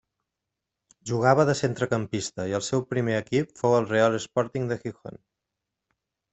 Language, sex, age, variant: Catalan, male, 30-39, Central